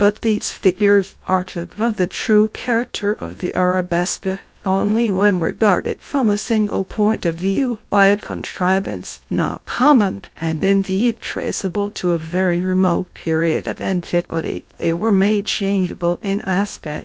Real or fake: fake